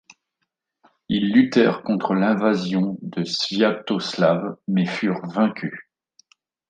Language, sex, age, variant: French, male, 40-49, Français de métropole